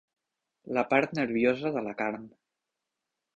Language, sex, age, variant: Catalan, male, 19-29, Central